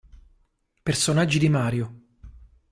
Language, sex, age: Italian, male, 30-39